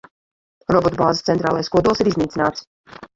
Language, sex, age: Latvian, female, 30-39